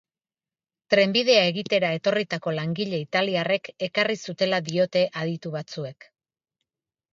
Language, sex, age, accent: Basque, female, 50-59, Erdialdekoa edo Nafarra (Gipuzkoa, Nafarroa)